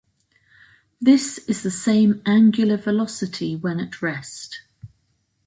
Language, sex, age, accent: English, female, 60-69, England English